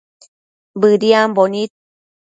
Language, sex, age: Matsés, female, 30-39